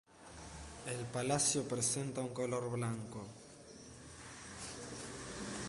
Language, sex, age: Spanish, male, 19-29